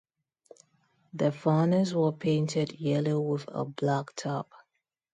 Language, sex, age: English, female, 19-29